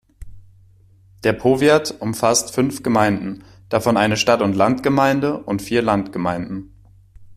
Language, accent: German, Deutschland Deutsch